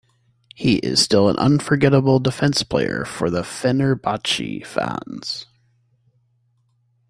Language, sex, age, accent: English, male, 50-59, United States English